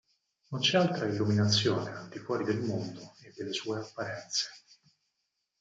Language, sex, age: Italian, male, 30-39